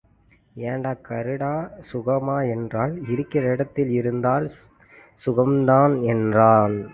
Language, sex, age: Tamil, male, 19-29